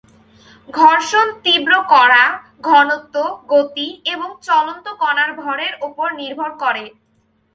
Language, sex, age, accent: Bengali, female, 19-29, Bangla